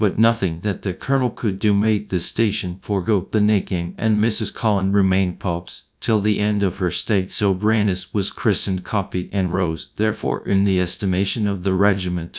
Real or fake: fake